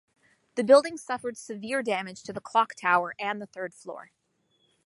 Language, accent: English, United States English